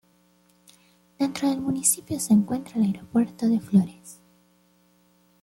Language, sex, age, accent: Spanish, female, 19-29, América central